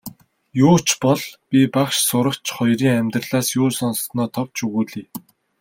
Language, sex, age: Mongolian, male, 19-29